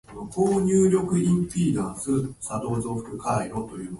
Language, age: Japanese, 19-29